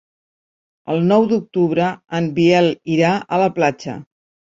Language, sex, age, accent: Catalan, female, 50-59, Barceloní